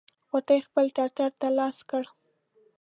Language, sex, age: Pashto, female, 19-29